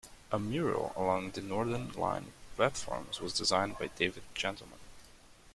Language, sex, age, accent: English, male, 19-29, United States English